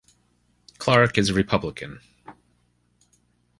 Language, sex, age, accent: English, male, 40-49, United States English